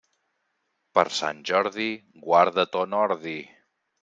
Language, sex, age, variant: Catalan, male, 40-49, Central